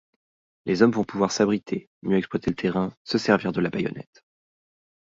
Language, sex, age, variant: French, male, 30-39, Français de métropole